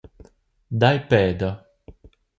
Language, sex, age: Romansh, male, 19-29